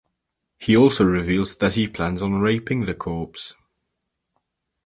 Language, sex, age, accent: English, male, under 19, England English